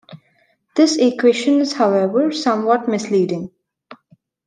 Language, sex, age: English, female, 19-29